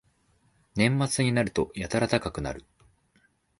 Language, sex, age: Japanese, male, 19-29